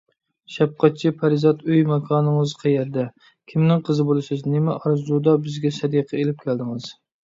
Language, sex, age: Uyghur, male, 30-39